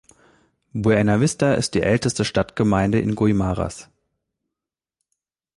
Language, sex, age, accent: German, male, 30-39, Deutschland Deutsch